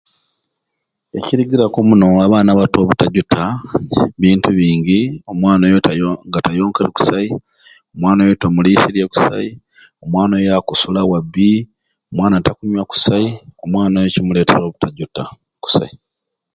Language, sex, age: Ruuli, male, 30-39